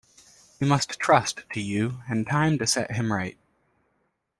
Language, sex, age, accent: English, male, 19-29, United States English